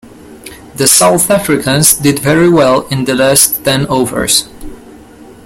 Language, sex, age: English, male, under 19